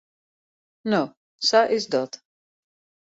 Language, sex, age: Western Frisian, female, 60-69